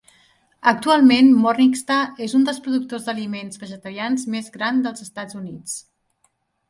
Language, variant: Catalan, Central